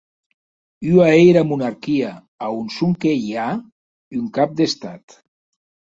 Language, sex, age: Occitan, male, 60-69